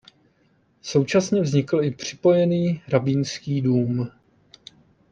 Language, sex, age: Czech, male, 30-39